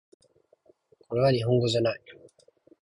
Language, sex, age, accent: Japanese, male, 19-29, 標準語